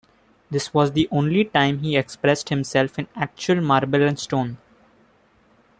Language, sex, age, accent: English, male, 19-29, India and South Asia (India, Pakistan, Sri Lanka)